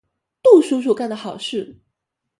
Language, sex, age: Chinese, female, 19-29